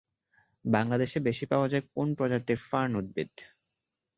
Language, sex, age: Bengali, male, 19-29